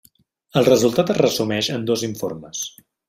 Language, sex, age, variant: Catalan, male, 19-29, Central